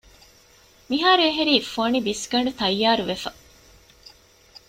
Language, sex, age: Divehi, female, 19-29